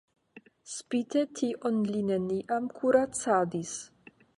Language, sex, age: Esperanto, female, 19-29